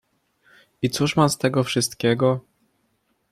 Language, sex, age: Polish, male, 19-29